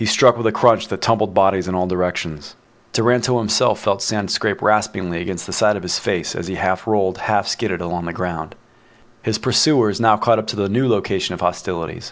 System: none